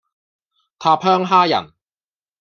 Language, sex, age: Cantonese, male, 40-49